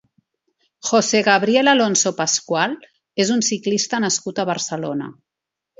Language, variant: Catalan, Central